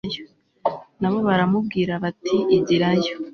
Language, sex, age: Kinyarwanda, female, 19-29